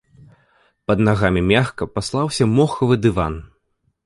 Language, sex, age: Belarusian, male, 19-29